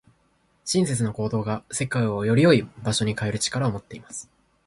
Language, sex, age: Japanese, male, 19-29